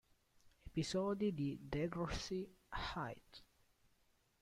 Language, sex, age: Italian, male, 19-29